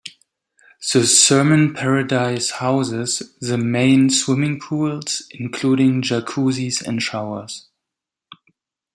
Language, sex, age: English, male, 19-29